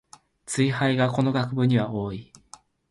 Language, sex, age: Japanese, male, under 19